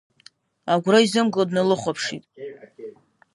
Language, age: Abkhazian, 30-39